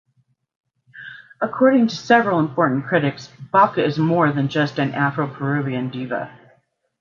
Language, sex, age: English, female, 50-59